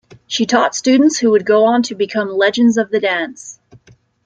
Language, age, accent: English, 30-39, United States English